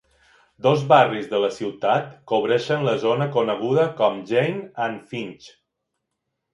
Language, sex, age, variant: Catalan, male, 40-49, Balear